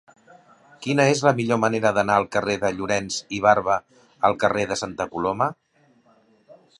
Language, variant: Catalan, Central